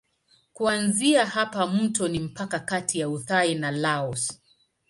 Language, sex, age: Swahili, female, 30-39